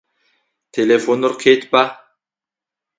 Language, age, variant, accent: Adyghe, 40-49, Адыгабзэ (Кирил, пстэумэ зэдыряе), Бжъэдыгъу (Bjeduğ)